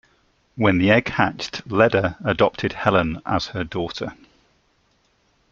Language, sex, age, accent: English, male, 40-49, England English